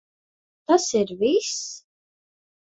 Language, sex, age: Latvian, female, under 19